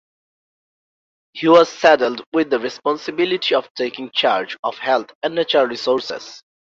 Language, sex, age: English, male, 19-29